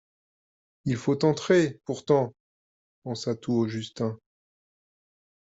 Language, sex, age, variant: French, male, 30-39, Français de métropole